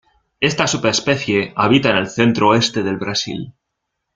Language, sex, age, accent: Spanish, male, 19-29, España: Centro-Sur peninsular (Madrid, Toledo, Castilla-La Mancha)